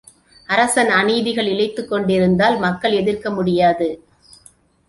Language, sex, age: Tamil, female, 40-49